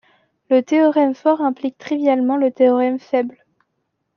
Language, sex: French, female